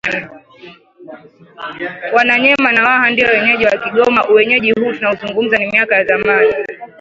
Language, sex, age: Swahili, female, 19-29